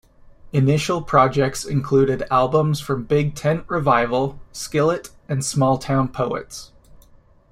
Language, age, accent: English, 30-39, United States English